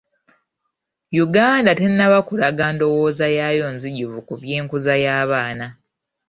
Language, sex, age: Ganda, female, 30-39